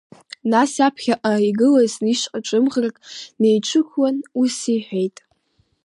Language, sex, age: Abkhazian, female, under 19